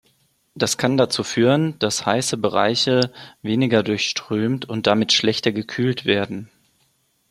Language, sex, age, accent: German, male, 19-29, Deutschland Deutsch